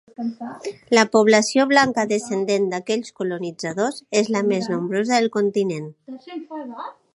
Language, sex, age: Catalan, female, 30-39